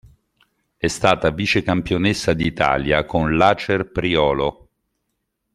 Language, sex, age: Italian, male, 50-59